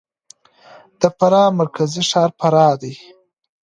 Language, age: Pashto, 30-39